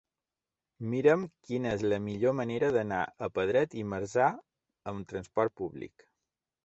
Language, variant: Catalan, Balear